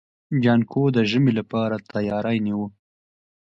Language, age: Pashto, 19-29